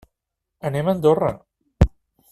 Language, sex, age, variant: Catalan, male, 50-59, Central